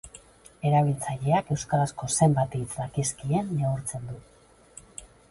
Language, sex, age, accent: Basque, female, 50-59, Mendebalekoa (Araba, Bizkaia, Gipuzkoako mendebaleko herri batzuk)